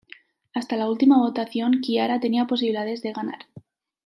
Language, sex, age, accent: Spanish, female, 19-29, España: Centro-Sur peninsular (Madrid, Toledo, Castilla-La Mancha)